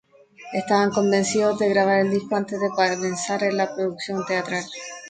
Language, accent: Spanish, Chileno: Chile, Cuyo